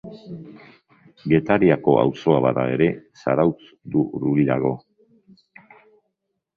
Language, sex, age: Basque, male, 60-69